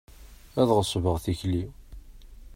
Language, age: Kabyle, 30-39